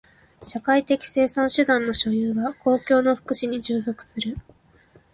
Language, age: Japanese, 19-29